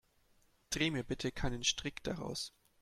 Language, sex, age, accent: German, male, 19-29, Deutschland Deutsch